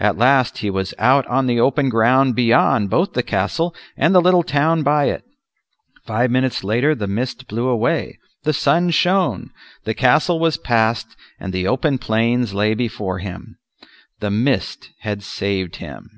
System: none